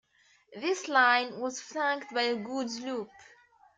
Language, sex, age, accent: English, female, 19-29, United States English